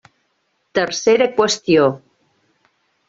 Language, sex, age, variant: Catalan, female, 50-59, Central